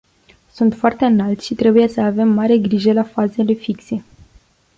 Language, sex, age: Romanian, female, 19-29